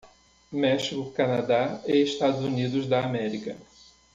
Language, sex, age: Portuguese, male, 50-59